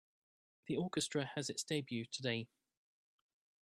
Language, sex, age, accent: English, male, 40-49, England English